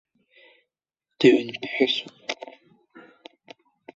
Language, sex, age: Abkhazian, male, under 19